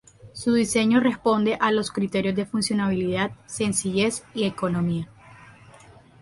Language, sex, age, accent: Spanish, female, 19-29, Caribe: Cuba, Venezuela, Puerto Rico, República Dominicana, Panamá, Colombia caribeña, México caribeño, Costa del golfo de México